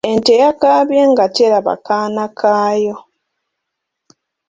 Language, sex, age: Ganda, female, 19-29